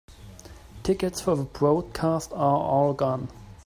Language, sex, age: English, male, 19-29